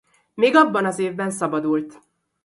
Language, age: Hungarian, 30-39